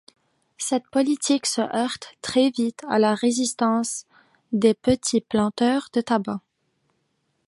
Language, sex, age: French, female, 19-29